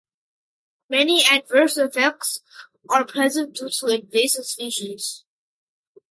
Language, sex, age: English, male, 19-29